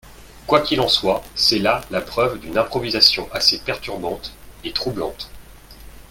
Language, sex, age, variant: French, male, 30-39, Français de métropole